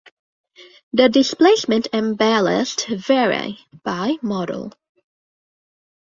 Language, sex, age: English, female, 19-29